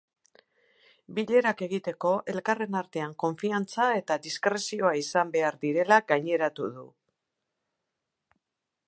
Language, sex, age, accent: Basque, female, 50-59, Mendebalekoa (Araba, Bizkaia, Gipuzkoako mendebaleko herri batzuk)